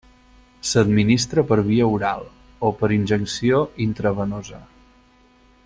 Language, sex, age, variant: Catalan, male, 40-49, Central